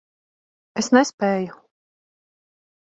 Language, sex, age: Latvian, female, 30-39